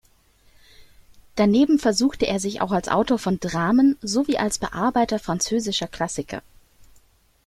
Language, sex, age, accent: German, female, 30-39, Deutschland Deutsch